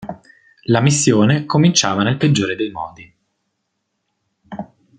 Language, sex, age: Italian, male, 19-29